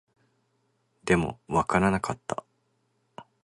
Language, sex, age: Japanese, male, 19-29